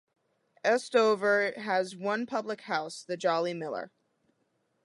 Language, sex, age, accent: English, female, under 19, United States English